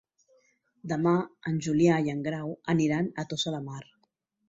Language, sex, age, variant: Catalan, female, 40-49, Central